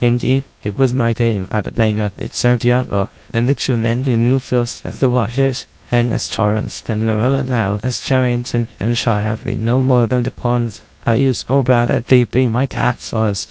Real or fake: fake